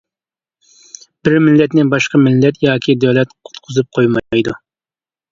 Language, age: Uyghur, 19-29